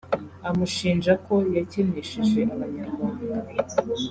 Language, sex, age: Kinyarwanda, female, under 19